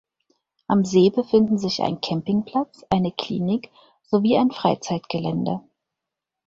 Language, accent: German, Deutschland Deutsch